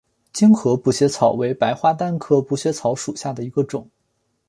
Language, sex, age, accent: Chinese, male, 19-29, 出生地：辽宁省